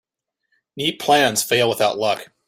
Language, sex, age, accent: English, male, 19-29, United States English